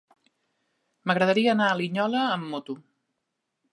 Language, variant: Catalan, Central